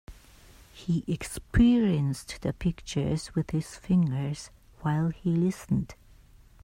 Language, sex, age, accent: English, female, 50-59, United States English